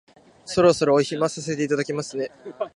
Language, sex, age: Japanese, male, 19-29